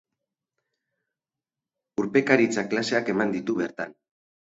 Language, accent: Basque, Mendebalekoa (Araba, Bizkaia, Gipuzkoako mendebaleko herri batzuk)